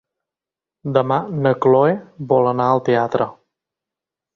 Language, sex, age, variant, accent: Catalan, male, 19-29, Central, central